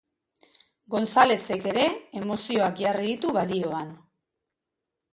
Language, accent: Basque, Mendebalekoa (Araba, Bizkaia, Gipuzkoako mendebaleko herri batzuk)